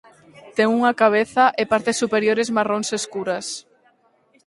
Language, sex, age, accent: Galician, female, 19-29, Atlántico (seseo e gheada)